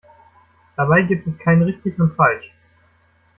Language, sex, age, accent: German, male, 19-29, Deutschland Deutsch